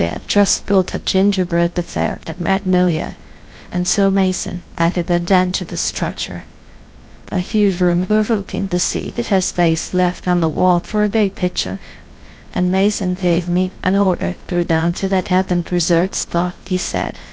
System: TTS, GlowTTS